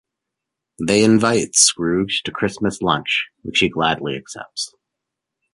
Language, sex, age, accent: English, male, 30-39, Canadian English